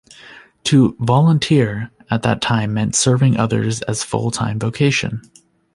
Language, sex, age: English, male, 19-29